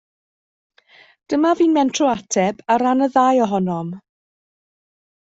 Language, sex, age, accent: Welsh, female, 50-59, Y Deyrnas Unedig Cymraeg